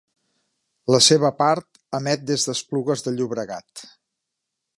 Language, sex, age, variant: Catalan, male, 50-59, Central